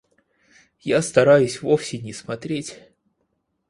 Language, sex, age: Russian, male, 30-39